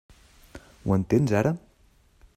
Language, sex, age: Catalan, male, 30-39